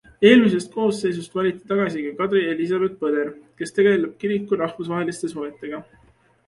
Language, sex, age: Estonian, male, 19-29